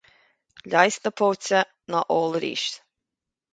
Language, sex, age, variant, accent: Irish, female, 30-39, Gaeilge Chonnacht, Cainteoir dúchais, Gaeltacht